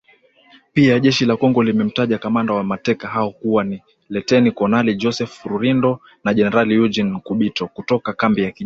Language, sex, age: Swahili, male, 19-29